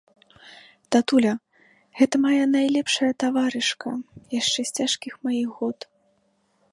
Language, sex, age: Belarusian, female, 19-29